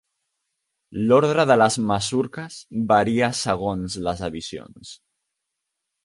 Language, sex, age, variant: Catalan, male, under 19, Central